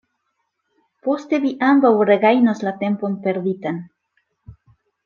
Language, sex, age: Esperanto, female, 40-49